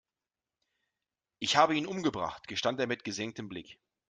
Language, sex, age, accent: German, male, 40-49, Deutschland Deutsch